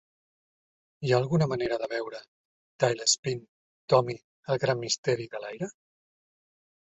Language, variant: Catalan, Central